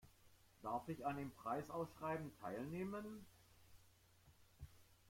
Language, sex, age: German, male, 50-59